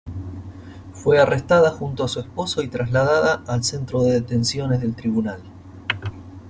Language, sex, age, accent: Spanish, male, 40-49, Rioplatense: Argentina, Uruguay, este de Bolivia, Paraguay